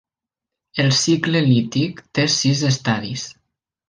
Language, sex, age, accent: Catalan, male, 19-29, valencià